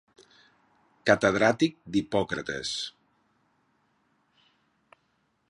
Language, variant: Catalan, Septentrional